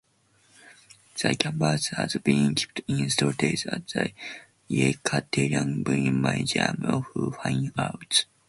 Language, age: English, under 19